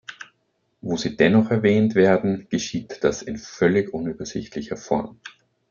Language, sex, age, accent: German, male, 30-39, Österreichisches Deutsch